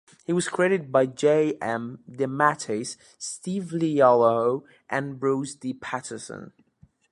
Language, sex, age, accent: English, male, 19-29, England English